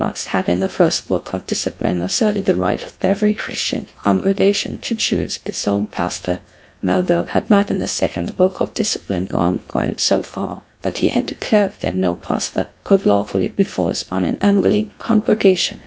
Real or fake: fake